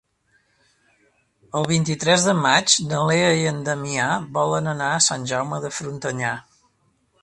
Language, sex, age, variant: Catalan, male, 60-69, Central